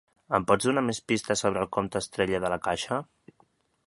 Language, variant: Catalan, Central